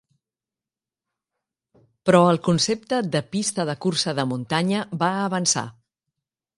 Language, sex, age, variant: Catalan, female, 50-59, Central